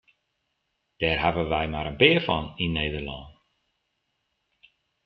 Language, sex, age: Western Frisian, male, 50-59